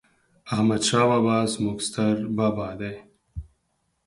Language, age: Pashto, 30-39